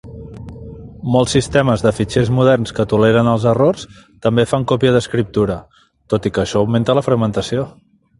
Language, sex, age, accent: Catalan, male, 40-49, Empordanès